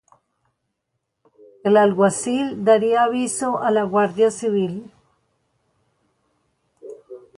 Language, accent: Spanish, Andino-Pacífico: Colombia, Perú, Ecuador, oeste de Bolivia y Venezuela andina